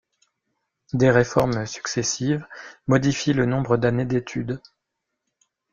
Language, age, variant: French, 40-49, Français de métropole